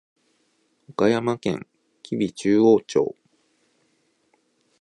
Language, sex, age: Japanese, male, 19-29